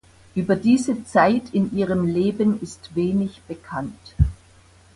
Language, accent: German, Deutschland Deutsch